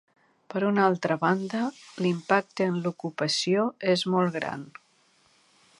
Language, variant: Catalan, Central